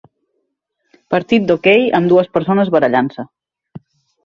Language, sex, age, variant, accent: Catalan, female, 30-39, Central, Oriental